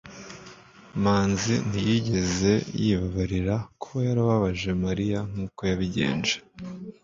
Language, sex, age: Kinyarwanda, male, 19-29